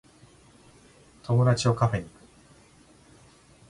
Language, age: Japanese, 30-39